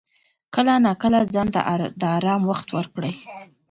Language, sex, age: Pashto, female, 19-29